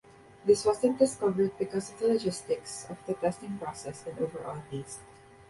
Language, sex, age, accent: English, female, 19-29, Filipino